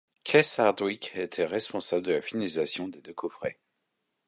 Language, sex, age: French, male, 40-49